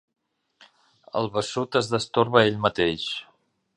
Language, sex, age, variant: Catalan, male, 50-59, Central